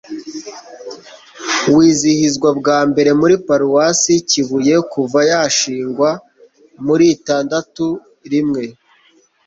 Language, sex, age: Kinyarwanda, male, 40-49